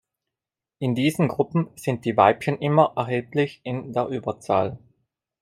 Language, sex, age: German, male, 30-39